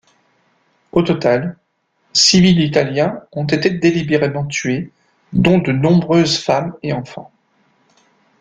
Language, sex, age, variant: French, male, 40-49, Français de métropole